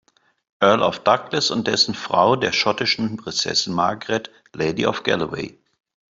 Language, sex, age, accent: German, male, 50-59, Deutschland Deutsch